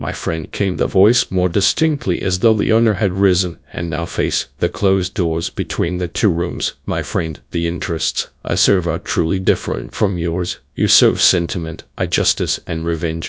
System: TTS, GradTTS